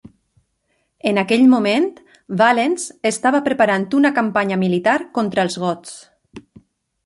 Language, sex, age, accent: Catalan, female, 30-39, valencià